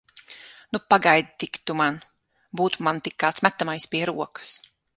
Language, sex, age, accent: Latvian, female, 30-39, Kurzeme